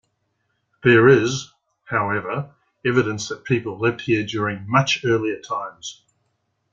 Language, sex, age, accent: English, male, 60-69, New Zealand English